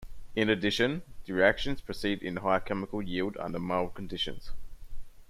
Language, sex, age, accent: English, male, 19-29, Australian English